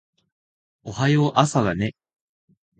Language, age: Japanese, 19-29